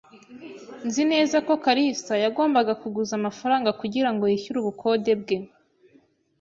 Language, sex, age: Kinyarwanda, female, 19-29